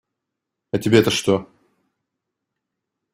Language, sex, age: Russian, male, 19-29